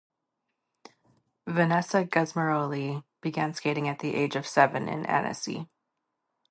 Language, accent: English, Canadian English